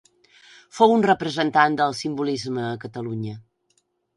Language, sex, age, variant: Catalan, female, 50-59, Central